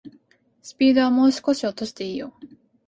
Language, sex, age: Japanese, female, 19-29